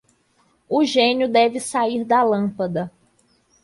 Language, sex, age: Portuguese, female, 30-39